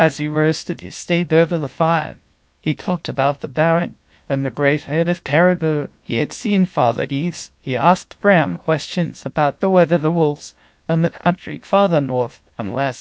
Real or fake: fake